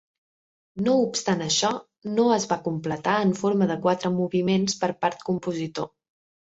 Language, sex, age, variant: Catalan, female, 19-29, Central